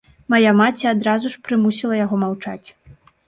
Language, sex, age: Belarusian, female, 19-29